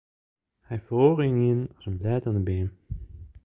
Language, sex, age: Western Frisian, male, 19-29